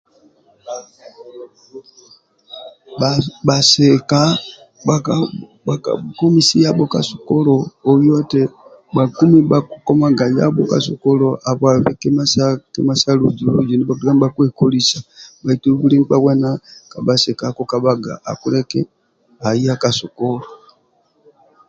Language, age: Amba (Uganda), 50-59